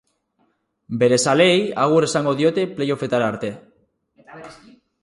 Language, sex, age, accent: Basque, female, 40-49, Mendebalekoa (Araba, Bizkaia, Gipuzkoako mendebaleko herri batzuk)